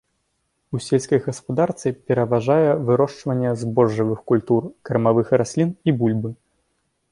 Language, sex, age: Belarusian, male, under 19